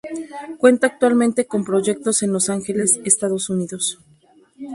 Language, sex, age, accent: Spanish, female, 30-39, México